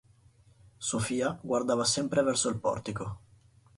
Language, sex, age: Italian, male, 19-29